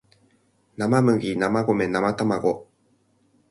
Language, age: Japanese, 30-39